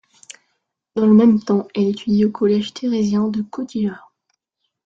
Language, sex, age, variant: French, female, under 19, Français de métropole